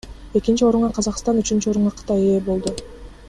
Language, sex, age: Kyrgyz, female, 19-29